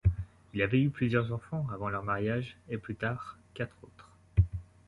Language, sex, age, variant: French, male, 19-29, Français de métropole